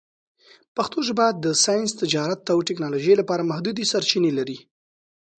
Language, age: Pashto, 19-29